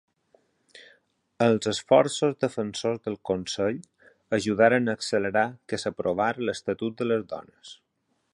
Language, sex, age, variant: Catalan, male, 40-49, Balear